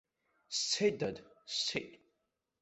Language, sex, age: Abkhazian, male, under 19